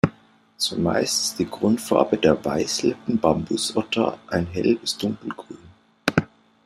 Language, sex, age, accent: German, male, 30-39, Deutschland Deutsch